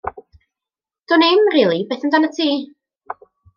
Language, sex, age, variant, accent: Welsh, female, 19-29, North-Eastern Welsh, Y Deyrnas Unedig Cymraeg